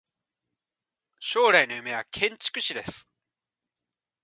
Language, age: Japanese, 30-39